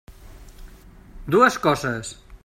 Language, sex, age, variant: Catalan, male, 60-69, Nord-Occidental